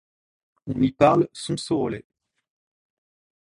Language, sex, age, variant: French, male, 60-69, Français de métropole